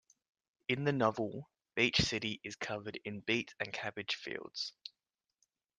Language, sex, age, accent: English, male, 19-29, Australian English